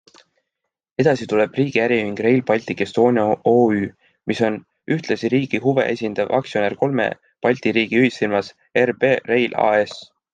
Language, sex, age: Estonian, male, 19-29